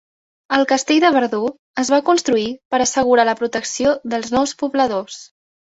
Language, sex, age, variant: Catalan, female, 19-29, Central